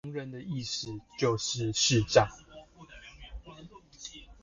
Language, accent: Chinese, 出生地：桃園市